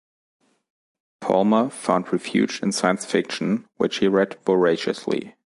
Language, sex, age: English, male, 40-49